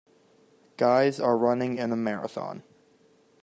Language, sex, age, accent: English, male, under 19, United States English